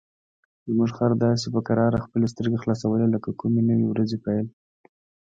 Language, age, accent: Pashto, 19-29, معیاري پښتو